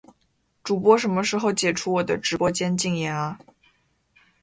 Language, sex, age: Chinese, female, 19-29